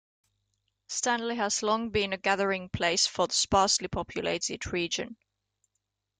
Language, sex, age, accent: English, female, 19-29, England English